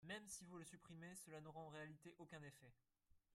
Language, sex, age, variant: French, male, 19-29, Français de métropole